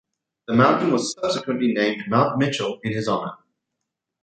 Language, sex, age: English, male, 30-39